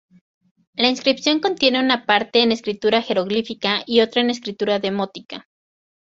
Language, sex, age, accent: Spanish, female, 19-29, México